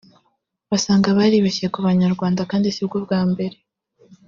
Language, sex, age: Kinyarwanda, female, under 19